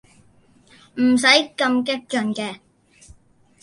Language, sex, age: Cantonese, male, 40-49